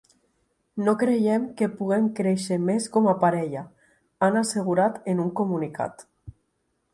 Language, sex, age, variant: Catalan, female, 19-29, Nord-Occidental